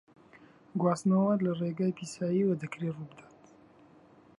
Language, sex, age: Central Kurdish, male, 19-29